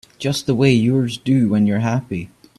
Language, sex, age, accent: English, male, 19-29, Scottish English